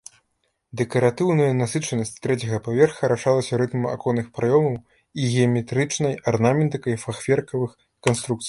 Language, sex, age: Belarusian, male, 19-29